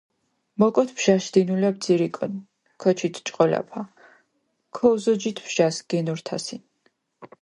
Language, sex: Mingrelian, female